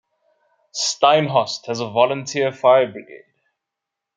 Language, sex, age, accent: English, male, 30-39, Southern African (South Africa, Zimbabwe, Namibia)